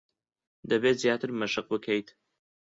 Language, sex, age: Central Kurdish, male, under 19